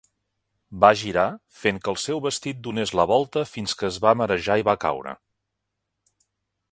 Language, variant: Catalan, Central